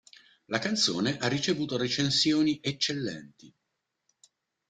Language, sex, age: Italian, male, 50-59